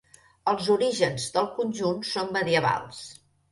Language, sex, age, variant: Catalan, female, 60-69, Central